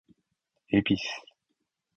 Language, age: Japanese, 19-29